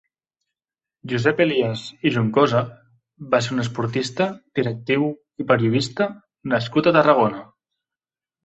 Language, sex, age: Catalan, male, 30-39